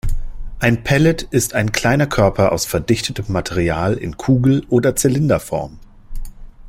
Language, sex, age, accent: German, male, 40-49, Deutschland Deutsch